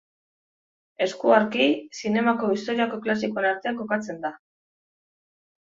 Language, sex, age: Basque, female, 30-39